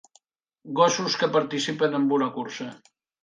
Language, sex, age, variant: Catalan, male, 60-69, Nord-Occidental